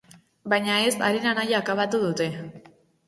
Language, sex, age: Basque, female, under 19